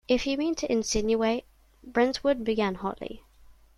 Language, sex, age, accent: English, female, under 19, England English